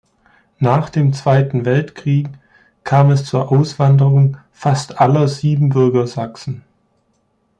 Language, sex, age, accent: German, male, 19-29, Deutschland Deutsch